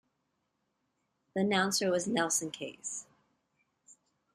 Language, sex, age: English, female, 40-49